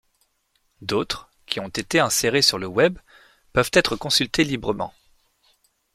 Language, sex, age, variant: French, male, 30-39, Français de métropole